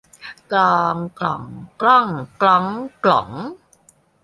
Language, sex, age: Thai, male, under 19